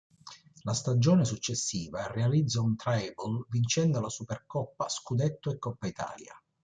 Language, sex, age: Italian, male, 60-69